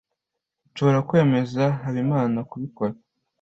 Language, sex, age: Kinyarwanda, male, under 19